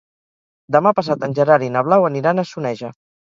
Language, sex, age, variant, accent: Catalan, female, 50-59, Central, central